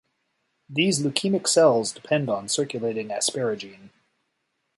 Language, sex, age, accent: English, male, 30-39, Canadian English